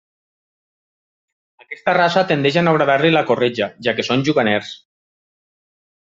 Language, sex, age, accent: Catalan, male, 40-49, valencià